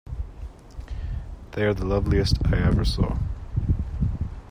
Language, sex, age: English, male, 30-39